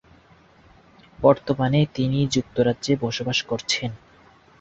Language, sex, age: Bengali, male, 19-29